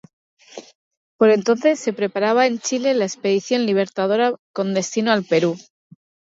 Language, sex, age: Spanish, female, 40-49